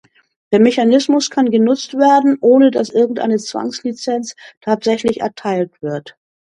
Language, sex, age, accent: German, female, 60-69, Deutschland Deutsch